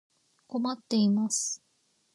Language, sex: Japanese, female